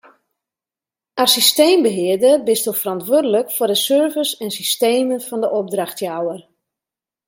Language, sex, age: Western Frisian, female, 40-49